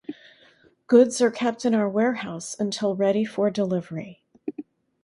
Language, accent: English, United States English